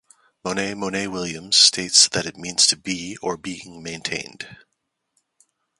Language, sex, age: English, male, 40-49